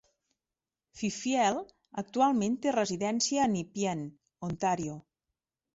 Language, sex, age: Catalan, female, 40-49